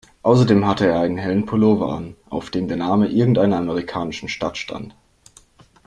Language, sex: German, male